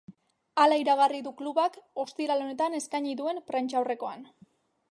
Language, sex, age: Basque, female, 19-29